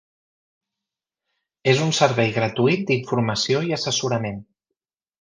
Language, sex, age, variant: Catalan, male, 40-49, Central